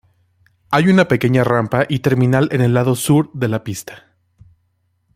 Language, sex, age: Spanish, male, 19-29